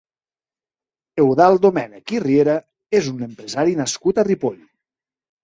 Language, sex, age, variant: Catalan, male, 40-49, Central